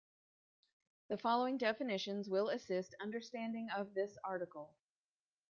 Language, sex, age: English, female, 40-49